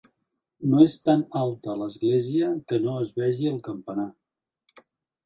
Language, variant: Catalan, Central